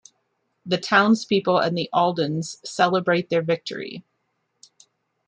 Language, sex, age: English, female, 40-49